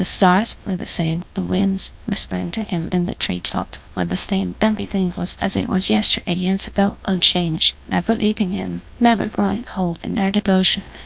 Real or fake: fake